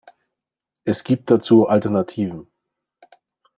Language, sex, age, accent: German, male, 40-49, Deutschland Deutsch